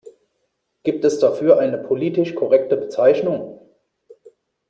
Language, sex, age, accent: German, male, 30-39, Deutschland Deutsch